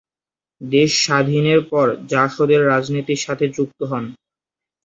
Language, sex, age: Bengali, male, 19-29